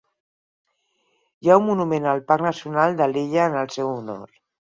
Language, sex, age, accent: Catalan, female, 50-59, Barcelona